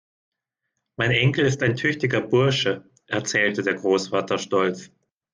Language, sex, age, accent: German, male, 30-39, Deutschland Deutsch